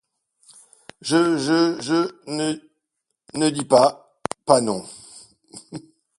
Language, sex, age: French, male, 60-69